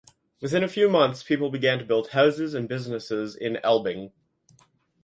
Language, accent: English, United States English; Canadian English